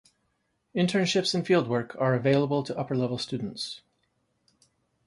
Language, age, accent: English, 40-49, United States English